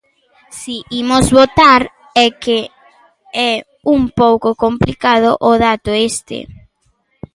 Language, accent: Galician, Normativo (estándar)